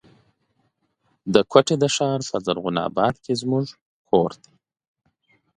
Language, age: Pashto, 30-39